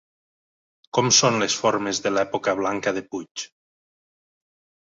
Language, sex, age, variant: Catalan, male, 40-49, Nord-Occidental